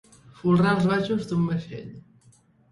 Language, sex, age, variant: Catalan, female, 30-39, Central